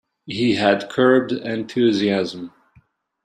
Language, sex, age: English, male, 19-29